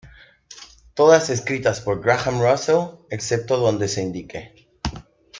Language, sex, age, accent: Spanish, male, 30-39, Andino-Pacífico: Colombia, Perú, Ecuador, oeste de Bolivia y Venezuela andina